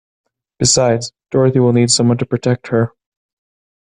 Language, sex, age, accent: English, male, 19-29, United States English